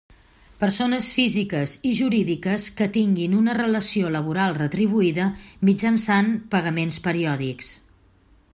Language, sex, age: Catalan, female, 50-59